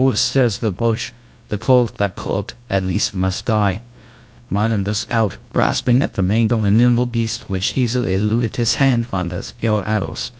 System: TTS, GlowTTS